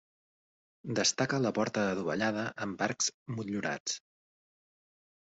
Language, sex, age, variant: Catalan, male, 40-49, Central